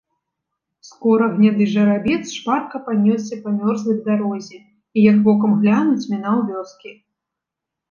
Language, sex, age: Belarusian, female, 19-29